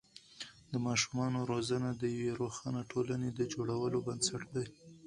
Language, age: Pashto, 19-29